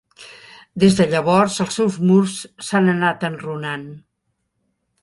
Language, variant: Catalan, Central